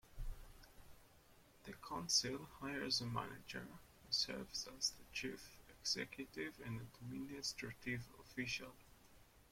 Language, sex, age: English, male, 19-29